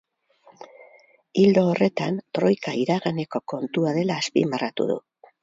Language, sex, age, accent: Basque, female, 70-79, Mendebalekoa (Araba, Bizkaia, Gipuzkoako mendebaleko herri batzuk)